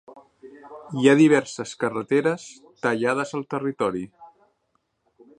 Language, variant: Catalan, Central